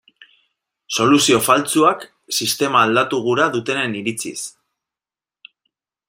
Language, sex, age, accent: Basque, male, 30-39, Mendebalekoa (Araba, Bizkaia, Gipuzkoako mendebaleko herri batzuk)